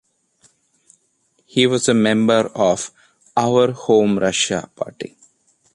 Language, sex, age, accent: English, male, 30-39, India and South Asia (India, Pakistan, Sri Lanka)